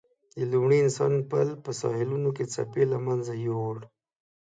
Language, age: Pashto, 30-39